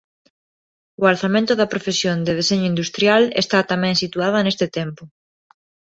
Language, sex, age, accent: Galician, female, 19-29, Neofalante